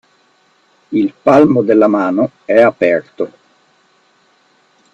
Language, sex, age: Italian, male, 40-49